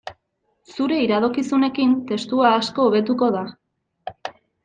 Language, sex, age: Basque, male, under 19